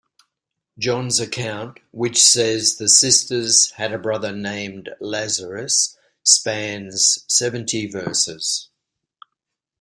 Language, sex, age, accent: English, male, 60-69, Australian English